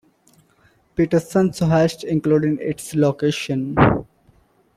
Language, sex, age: English, male, 19-29